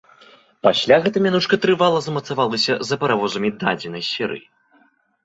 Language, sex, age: Belarusian, male, 19-29